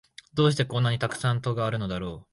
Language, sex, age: Japanese, male, 19-29